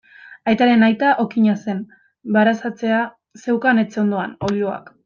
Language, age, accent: Basque, 19-29, Mendebalekoa (Araba, Bizkaia, Gipuzkoako mendebaleko herri batzuk)